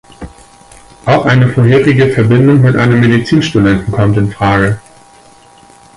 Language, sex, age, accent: German, male, 40-49, Deutschland Deutsch